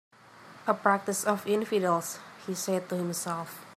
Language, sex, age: English, female, 19-29